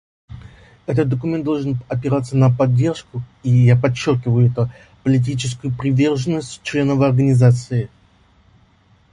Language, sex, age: Russian, male, 19-29